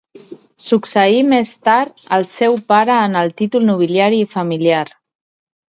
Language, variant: Catalan, Central